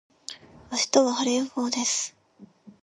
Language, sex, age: Japanese, female, 19-29